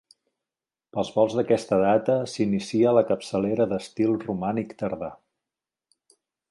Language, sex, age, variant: Catalan, male, 40-49, Central